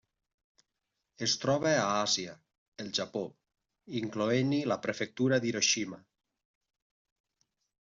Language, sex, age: Catalan, male, 40-49